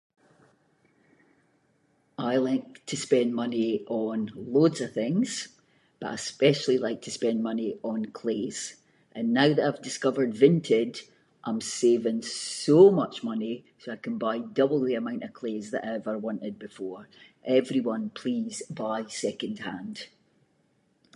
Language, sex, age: Scots, female, 50-59